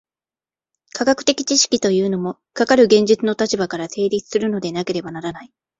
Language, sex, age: Japanese, female, 19-29